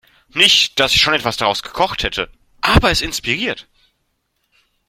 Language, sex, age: German, male, 19-29